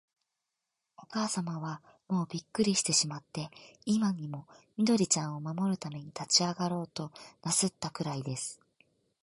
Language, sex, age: Japanese, female, 19-29